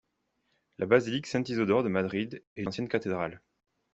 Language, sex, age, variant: French, male, 19-29, Français de métropole